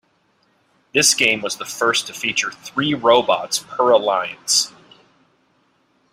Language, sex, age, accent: English, male, 40-49, United States English